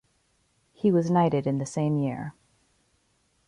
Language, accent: English, United States English